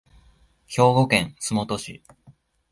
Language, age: Japanese, 19-29